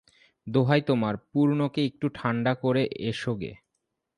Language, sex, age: Bengali, male, 19-29